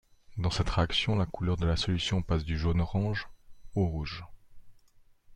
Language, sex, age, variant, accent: French, male, 30-39, Français d'Europe, Français de Suisse